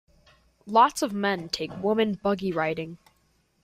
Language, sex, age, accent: English, male, under 19, United States English